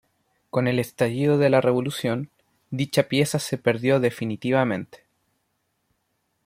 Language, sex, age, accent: Spanish, male, 19-29, Chileno: Chile, Cuyo